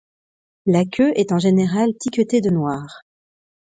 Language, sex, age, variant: French, female, 30-39, Français de métropole